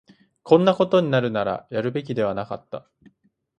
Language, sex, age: Japanese, male, under 19